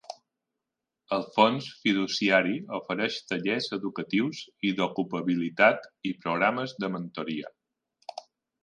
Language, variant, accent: Catalan, Balear, mallorquí